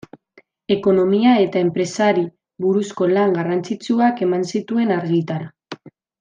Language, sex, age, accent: Basque, female, 19-29, Mendebalekoa (Araba, Bizkaia, Gipuzkoako mendebaleko herri batzuk)